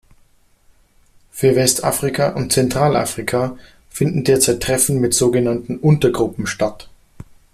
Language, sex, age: German, male, 30-39